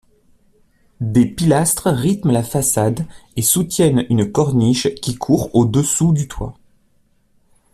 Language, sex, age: French, male, 40-49